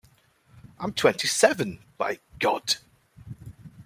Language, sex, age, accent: English, male, 30-39, England English